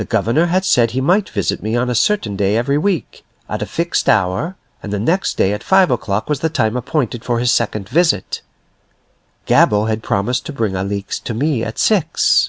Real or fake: real